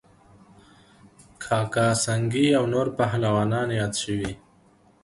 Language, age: Pashto, 19-29